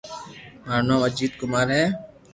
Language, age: Loarki, 40-49